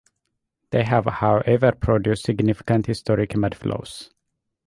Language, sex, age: English, male, 19-29